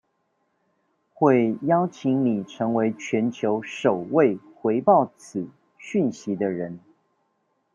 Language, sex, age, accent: Chinese, male, 40-49, 出生地：臺北市